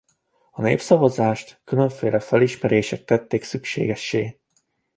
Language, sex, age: Hungarian, male, 19-29